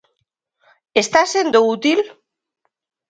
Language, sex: Galician, female